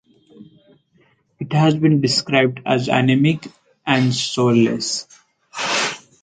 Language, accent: English, India and South Asia (India, Pakistan, Sri Lanka)